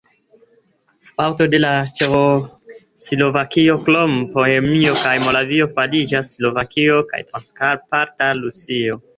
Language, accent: Esperanto, Internacia